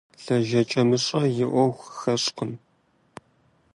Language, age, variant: Kabardian, 19-29, Адыгэбзэ (Къэбэрдей, Кирил, псоми зэдай)